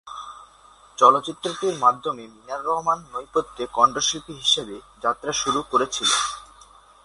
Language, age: Bengali, 19-29